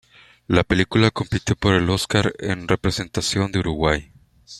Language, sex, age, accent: Spanish, male, 19-29, México